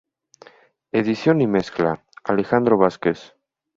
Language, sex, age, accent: Spanish, male, 19-29, México